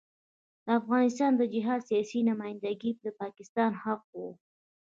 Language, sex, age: Pashto, female, 19-29